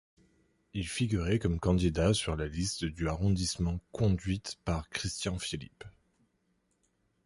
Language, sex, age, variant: French, male, 19-29, Français de métropole